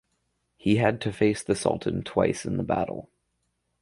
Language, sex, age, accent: English, male, under 19, Canadian English